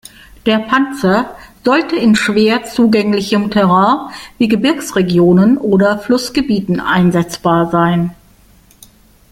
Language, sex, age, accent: German, female, 50-59, Deutschland Deutsch